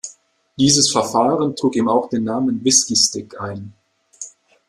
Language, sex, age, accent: German, male, 19-29, Deutschland Deutsch